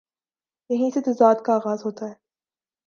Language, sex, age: Urdu, female, 19-29